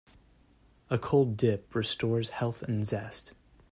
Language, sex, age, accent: English, male, 19-29, United States English